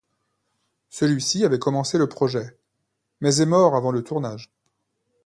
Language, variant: French, Français de métropole